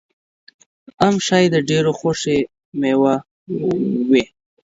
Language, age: Pashto, 19-29